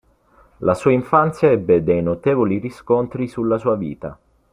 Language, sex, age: Italian, male, 19-29